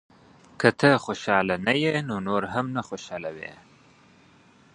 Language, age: Pashto, 19-29